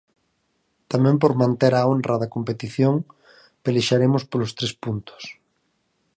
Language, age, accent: Galician, 40-49, Normativo (estándar)